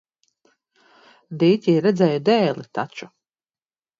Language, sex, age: Latvian, female, 40-49